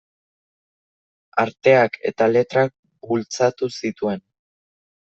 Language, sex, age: Basque, male, under 19